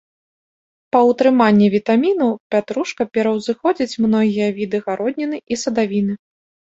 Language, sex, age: Belarusian, female, 19-29